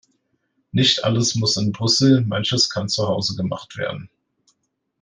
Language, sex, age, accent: German, male, 19-29, Deutschland Deutsch